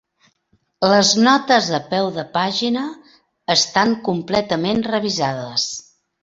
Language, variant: Catalan, Central